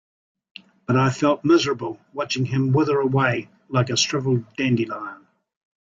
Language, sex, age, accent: English, male, 60-69, New Zealand English